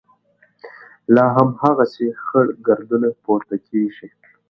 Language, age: Pashto, 19-29